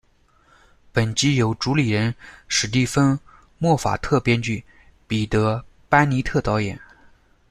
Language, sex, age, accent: Chinese, male, 30-39, 出生地：江苏省